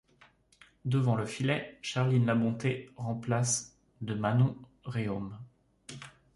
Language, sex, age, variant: French, male, 30-39, Français de métropole